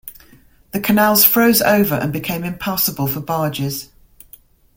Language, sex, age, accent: English, female, 50-59, England English